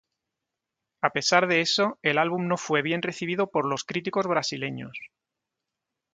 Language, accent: Spanish, España: Sur peninsular (Andalucia, Extremadura, Murcia)